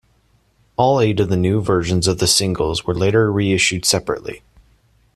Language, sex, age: English, male, 19-29